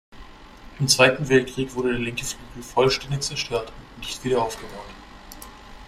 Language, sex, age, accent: German, male, under 19, Deutschland Deutsch